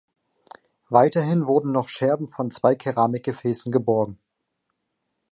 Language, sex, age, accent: German, male, 19-29, Deutschland Deutsch